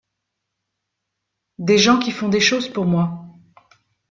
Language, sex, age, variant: French, female, 50-59, Français de métropole